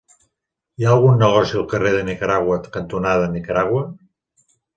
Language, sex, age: Catalan, male, 40-49